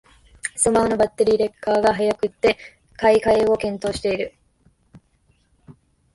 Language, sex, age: Japanese, female, under 19